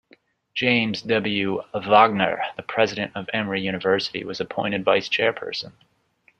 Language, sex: English, male